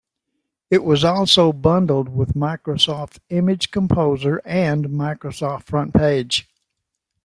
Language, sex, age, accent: English, male, 90+, United States English